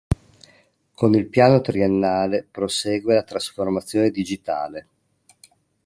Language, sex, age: Italian, male, 50-59